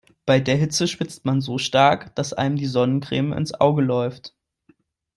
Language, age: German, 19-29